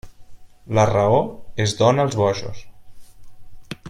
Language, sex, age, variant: Catalan, male, 19-29, Nord-Occidental